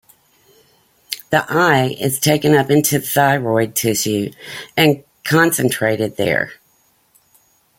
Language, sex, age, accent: English, female, 50-59, United States English